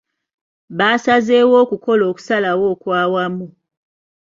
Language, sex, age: Ganda, female, 30-39